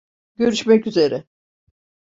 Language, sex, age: Turkish, female, 70-79